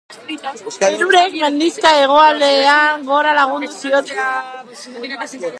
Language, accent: Basque, Mendebalekoa (Araba, Bizkaia, Gipuzkoako mendebaleko herri batzuk)